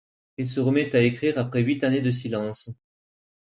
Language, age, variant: French, 30-39, Français de métropole